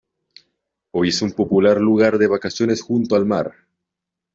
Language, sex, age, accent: Spanish, male, under 19, Andino-Pacífico: Colombia, Perú, Ecuador, oeste de Bolivia y Venezuela andina